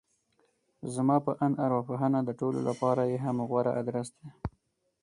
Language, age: Pashto, 19-29